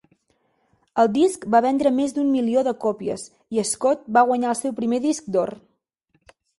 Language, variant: Catalan, Central